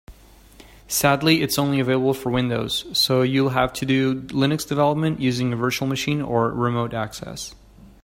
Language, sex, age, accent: English, male, 30-39, United States English